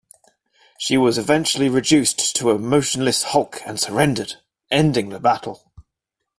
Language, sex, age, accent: English, male, 30-39, England English